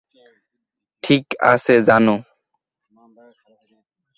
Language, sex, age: Bengali, male, under 19